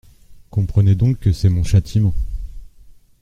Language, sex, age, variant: French, male, 40-49, Français de métropole